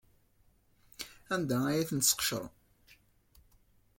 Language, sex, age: Kabyle, male, 19-29